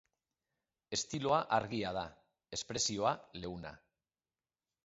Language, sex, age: Basque, male, 40-49